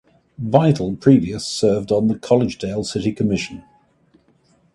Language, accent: English, England English